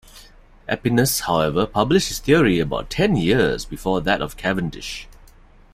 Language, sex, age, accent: English, male, 30-39, Singaporean English